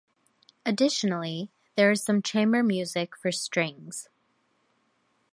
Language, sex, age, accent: English, female, 19-29, United States English